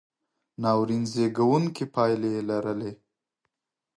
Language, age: Pashto, 30-39